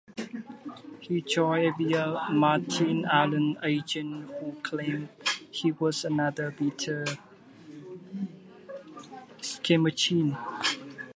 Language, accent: English, United States English